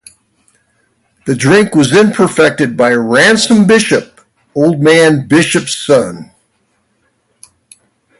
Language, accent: English, United States English